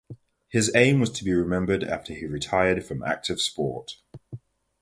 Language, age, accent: English, 40-49, England English